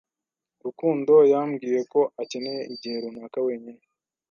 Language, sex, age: Kinyarwanda, male, 19-29